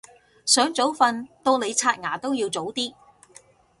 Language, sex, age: Cantonese, female, 50-59